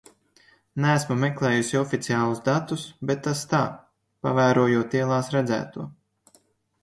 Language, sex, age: Latvian, male, 19-29